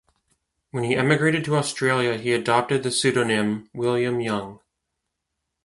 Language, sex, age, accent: English, male, 30-39, United States English